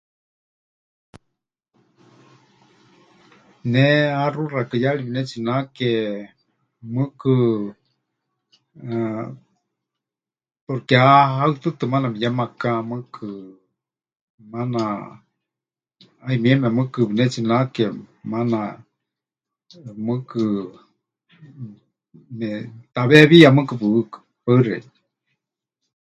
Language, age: Huichol, 50-59